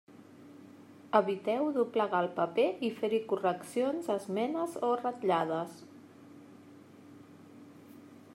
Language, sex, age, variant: Catalan, female, 40-49, Central